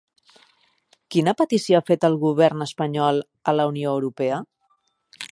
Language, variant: Catalan, Central